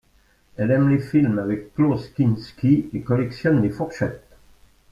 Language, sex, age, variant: French, male, 60-69, Français de métropole